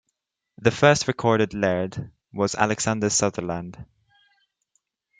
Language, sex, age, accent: English, male, under 19, England English